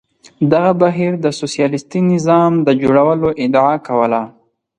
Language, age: Pashto, 19-29